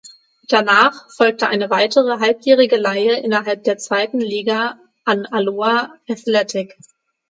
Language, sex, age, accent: German, female, 19-29, Deutschland Deutsch; Hochdeutsch